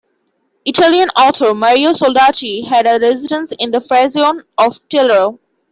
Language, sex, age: English, female, 19-29